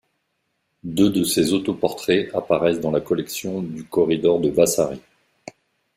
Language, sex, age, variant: French, male, 50-59, Français de métropole